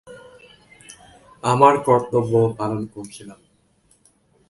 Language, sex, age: Bengali, male, 19-29